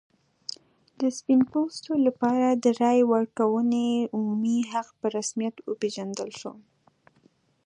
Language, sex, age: Pashto, female, 19-29